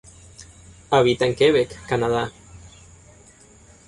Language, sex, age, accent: Spanish, male, 19-29, América central